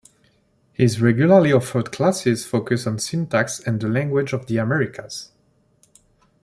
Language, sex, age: English, male, 30-39